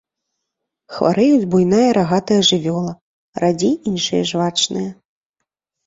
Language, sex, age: Belarusian, female, 30-39